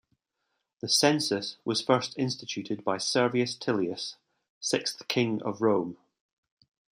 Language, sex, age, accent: English, male, 40-49, Scottish English